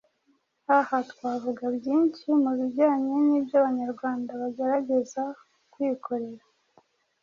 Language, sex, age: Kinyarwanda, female, 30-39